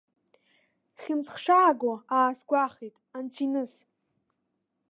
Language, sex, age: Abkhazian, female, under 19